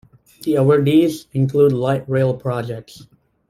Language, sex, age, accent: English, male, under 19, United States English